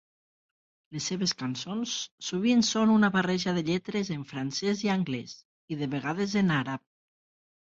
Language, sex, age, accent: Catalan, female, 40-49, Lleida